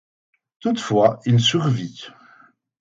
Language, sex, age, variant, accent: French, male, 60-69, Français d'Europe, Français de Belgique